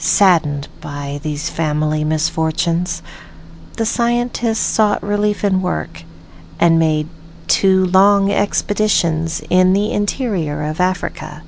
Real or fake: real